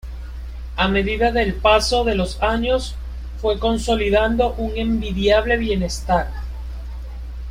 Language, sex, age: Spanish, male, 19-29